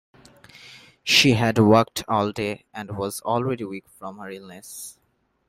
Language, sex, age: English, male, 19-29